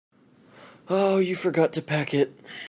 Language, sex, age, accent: English, male, 19-29, United States English